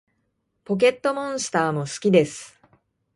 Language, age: Japanese, 40-49